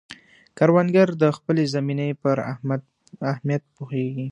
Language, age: Pashto, 19-29